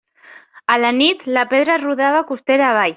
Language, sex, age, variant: Catalan, female, 19-29, Central